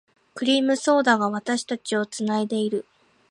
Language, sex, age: Japanese, female, 19-29